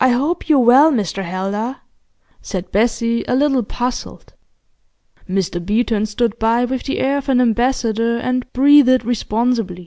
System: none